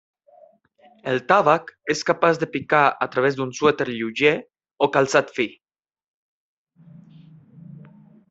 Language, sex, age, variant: Catalan, male, 19-29, Central